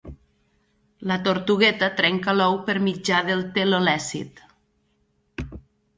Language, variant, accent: Catalan, Nord-Occidental, nord-occidental